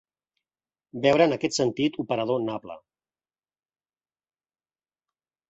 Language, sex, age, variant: Catalan, male, 40-49, Central